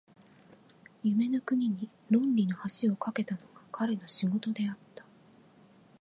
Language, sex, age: Japanese, female, 30-39